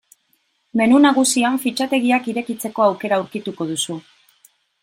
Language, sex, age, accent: Basque, female, 40-49, Mendebalekoa (Araba, Bizkaia, Gipuzkoako mendebaleko herri batzuk)